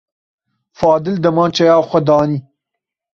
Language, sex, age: Kurdish, male, 19-29